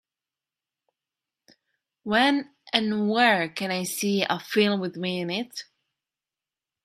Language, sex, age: English, female, 30-39